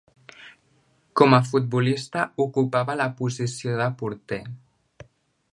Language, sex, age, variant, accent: Catalan, male, under 19, Central, central